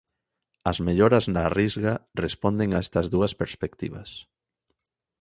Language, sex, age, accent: Galician, male, 19-29, Normativo (estándar)